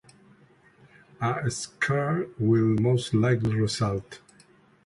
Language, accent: English, Hong Kong English